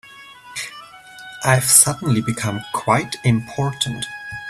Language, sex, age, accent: English, male, 30-39, England English